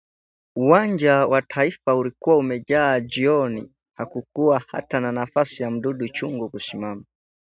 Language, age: Swahili, 19-29